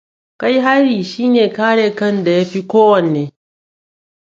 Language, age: Hausa, 19-29